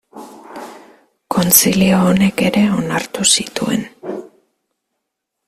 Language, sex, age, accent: Basque, female, 19-29, Mendebalekoa (Araba, Bizkaia, Gipuzkoako mendebaleko herri batzuk)